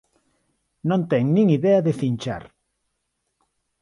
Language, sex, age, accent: Galician, male, 50-59, Neofalante